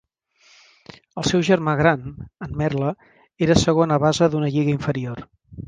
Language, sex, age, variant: Catalan, male, 50-59, Central